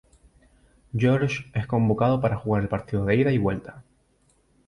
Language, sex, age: Spanish, male, 19-29